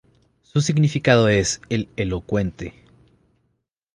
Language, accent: Spanish, Chileno: Chile, Cuyo